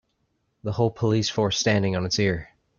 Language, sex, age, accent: English, male, 19-29, United States English